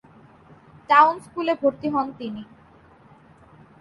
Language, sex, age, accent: Bengali, female, 19-29, শুদ্ধ বাংলা